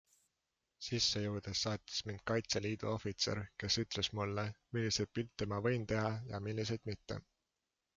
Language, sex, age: Estonian, male, 19-29